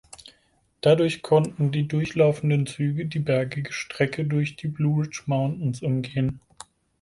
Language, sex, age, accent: German, male, 30-39, Deutschland Deutsch